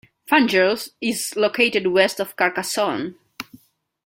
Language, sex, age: English, female, 30-39